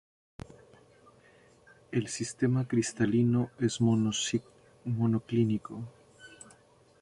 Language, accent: Spanish, Andino-Pacífico: Colombia, Perú, Ecuador, oeste de Bolivia y Venezuela andina